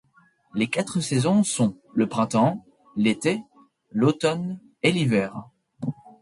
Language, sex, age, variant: French, male, 19-29, Français de métropole